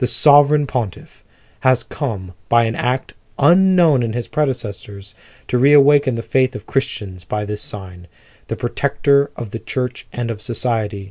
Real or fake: real